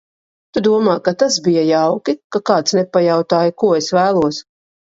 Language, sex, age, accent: Latvian, female, 40-49, Riga